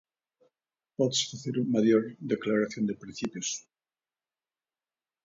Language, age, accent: Galician, 50-59, Central (gheada)